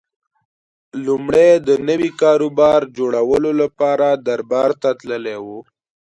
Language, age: Pashto, under 19